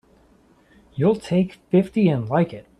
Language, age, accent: English, 19-29, United States English